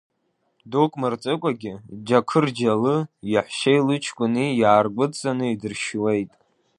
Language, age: Abkhazian, under 19